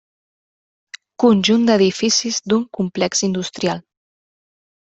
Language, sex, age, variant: Catalan, female, 19-29, Central